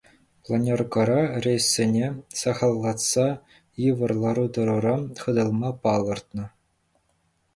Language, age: Chuvash, 19-29